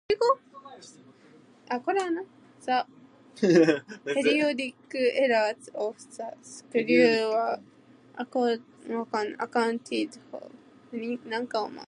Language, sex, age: English, female, under 19